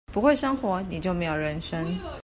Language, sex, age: Chinese, female, 30-39